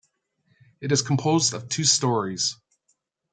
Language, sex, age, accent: English, male, 60-69, Canadian English